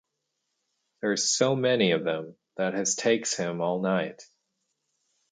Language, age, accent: English, 30-39, United States English